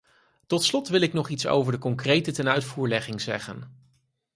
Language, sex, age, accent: Dutch, male, 30-39, Nederlands Nederlands